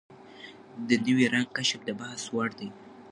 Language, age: Pashto, under 19